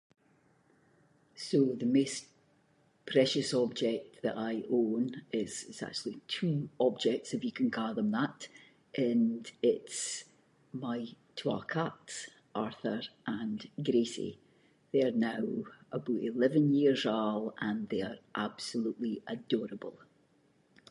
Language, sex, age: Scots, female, 50-59